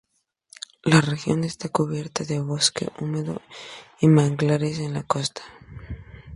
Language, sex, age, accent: Spanish, female, 19-29, México